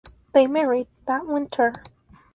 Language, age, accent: English, under 19, Canadian English